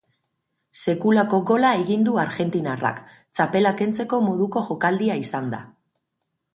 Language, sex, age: Basque, female, 40-49